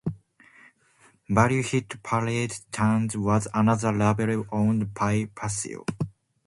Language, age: English, 19-29